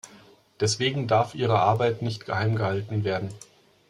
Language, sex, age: German, male, 30-39